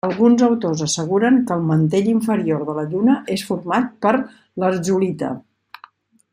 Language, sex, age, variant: Catalan, female, 50-59, Central